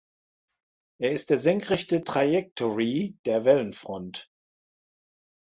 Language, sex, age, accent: German, male, 60-69, Deutschland Deutsch